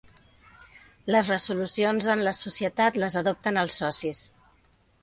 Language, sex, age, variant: Catalan, female, 40-49, Central